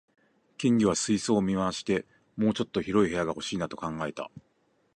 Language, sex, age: Japanese, male, 40-49